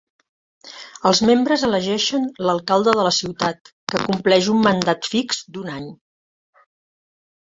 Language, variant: Catalan, Central